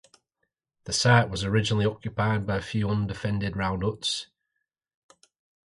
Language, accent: English, Northern English; yorkshire